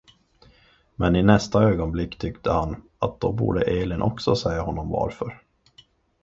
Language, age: Swedish, 30-39